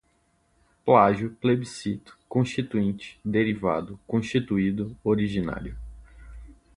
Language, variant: Portuguese, Portuguese (Brasil)